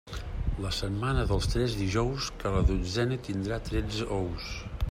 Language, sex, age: Catalan, male, 50-59